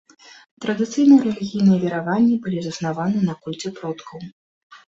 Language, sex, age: Belarusian, female, 19-29